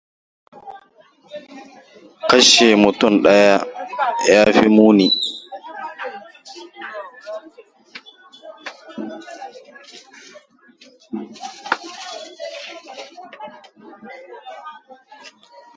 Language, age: Hausa, 19-29